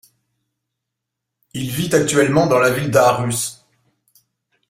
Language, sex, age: French, male, 50-59